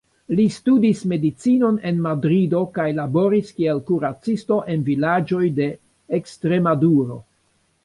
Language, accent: Esperanto, Internacia